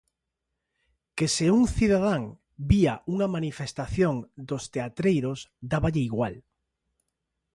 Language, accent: Galician, Normativo (estándar)